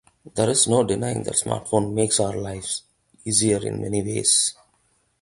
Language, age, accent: English, 40-49, India and South Asia (India, Pakistan, Sri Lanka)